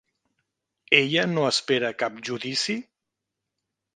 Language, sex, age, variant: Catalan, male, 50-59, Central